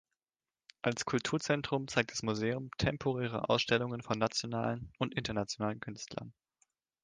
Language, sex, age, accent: German, male, 19-29, Deutschland Deutsch